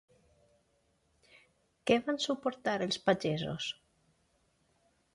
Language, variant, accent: Catalan, Valencià meridional, valencià